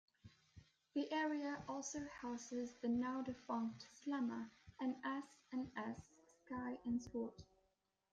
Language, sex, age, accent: English, female, under 19, England English